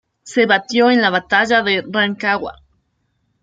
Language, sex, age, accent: Spanish, female, 30-39, América central